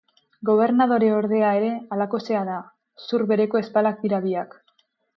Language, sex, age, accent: Basque, female, 19-29, Mendebalekoa (Araba, Bizkaia, Gipuzkoako mendebaleko herri batzuk)